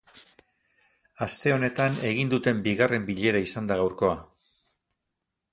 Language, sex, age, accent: Basque, male, 60-69, Erdialdekoa edo Nafarra (Gipuzkoa, Nafarroa)